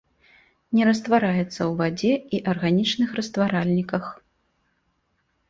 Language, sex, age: Belarusian, female, 19-29